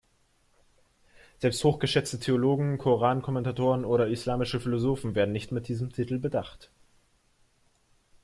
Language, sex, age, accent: German, male, 19-29, Deutschland Deutsch